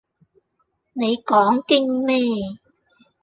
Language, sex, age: Cantonese, female, 30-39